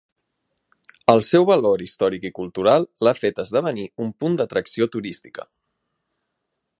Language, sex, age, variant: Catalan, female, 19-29, Central